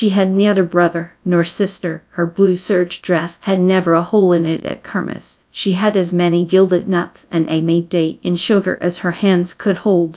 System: TTS, GradTTS